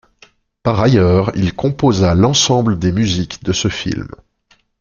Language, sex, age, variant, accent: French, male, 30-39, Français d'Europe, Français de Suisse